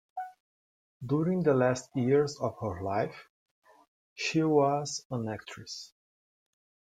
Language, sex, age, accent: English, male, 30-39, United States English